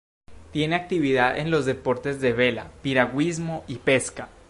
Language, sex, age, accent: Spanish, male, under 19, Andino-Pacífico: Colombia, Perú, Ecuador, oeste de Bolivia y Venezuela andina